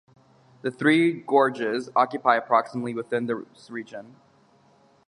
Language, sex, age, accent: English, male, 19-29, United States English